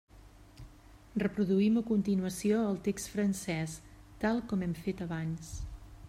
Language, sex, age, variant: Catalan, female, 40-49, Central